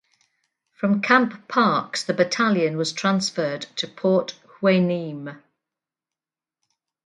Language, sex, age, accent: English, female, 60-69, England English